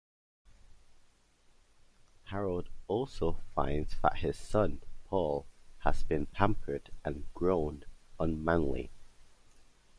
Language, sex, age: English, male, under 19